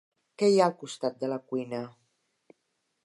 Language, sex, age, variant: Catalan, female, 60-69, Central